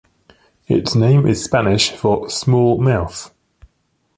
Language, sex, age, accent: English, male, 30-39, England English